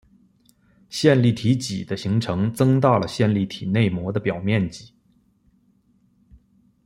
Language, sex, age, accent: Chinese, male, 19-29, 出生地：北京市